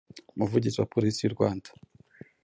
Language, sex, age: Kinyarwanda, male, 19-29